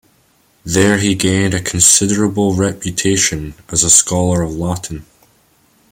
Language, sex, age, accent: English, male, under 19, Scottish English